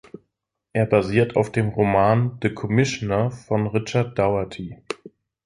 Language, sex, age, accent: German, male, 30-39, Deutschland Deutsch